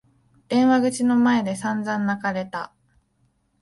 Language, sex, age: Japanese, female, 19-29